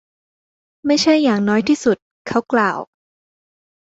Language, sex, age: Thai, female, under 19